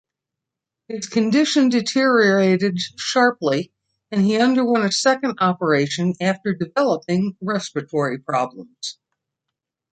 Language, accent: English, United States English